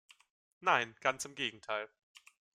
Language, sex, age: German, male, 19-29